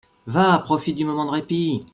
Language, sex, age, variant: French, male, 40-49, Français de métropole